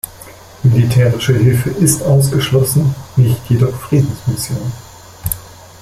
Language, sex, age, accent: German, male, 50-59, Deutschland Deutsch